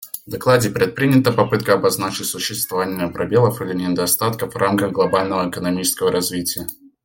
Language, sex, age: Russian, male, under 19